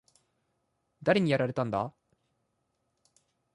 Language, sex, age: Japanese, male, 19-29